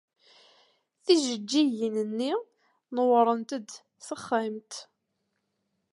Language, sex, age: Kabyle, female, 19-29